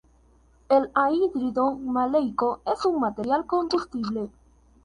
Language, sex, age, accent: Spanish, male, under 19, Andino-Pacífico: Colombia, Perú, Ecuador, oeste de Bolivia y Venezuela andina